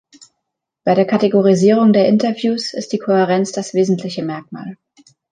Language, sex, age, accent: German, female, 19-29, Deutschland Deutsch